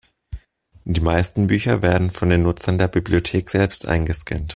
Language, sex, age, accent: German, male, 19-29, Deutschland Deutsch